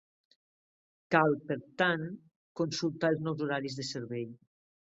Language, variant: Catalan, Nord-Occidental